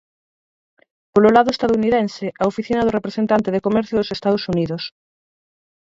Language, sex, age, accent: Galician, female, 30-39, Central (gheada)